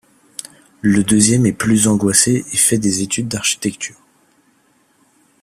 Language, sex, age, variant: French, male, 19-29, Français de métropole